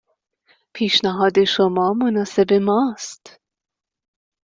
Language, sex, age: Persian, female, 19-29